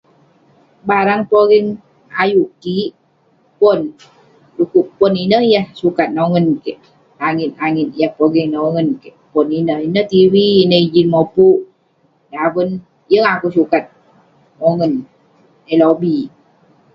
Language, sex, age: Western Penan, female, 30-39